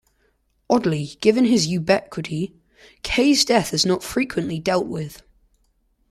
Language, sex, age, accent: English, male, under 19, England English